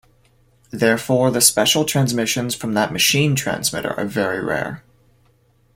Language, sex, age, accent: English, male, 19-29, Canadian English